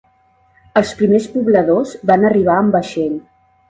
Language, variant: Catalan, Central